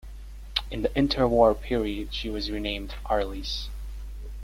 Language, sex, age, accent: English, male, under 19, Canadian English